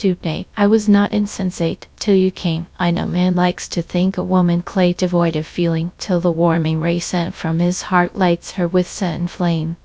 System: TTS, GradTTS